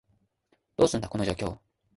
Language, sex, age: Japanese, male, 19-29